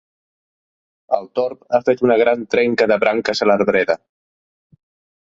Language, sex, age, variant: Catalan, male, 40-49, Central